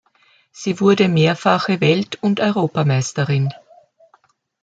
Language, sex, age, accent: German, female, 70-79, Österreichisches Deutsch